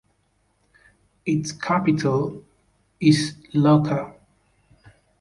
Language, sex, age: English, male, 30-39